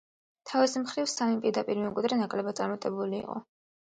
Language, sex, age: Georgian, female, 19-29